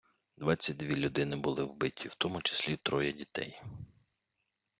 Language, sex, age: Ukrainian, male, 30-39